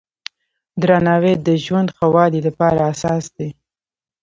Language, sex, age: Pashto, female, 19-29